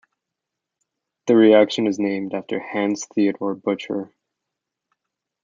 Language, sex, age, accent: English, male, 19-29, United States English